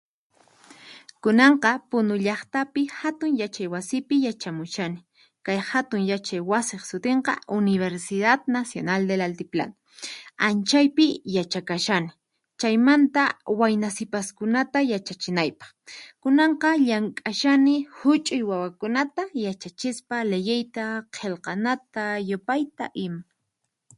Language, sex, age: Puno Quechua, female, 19-29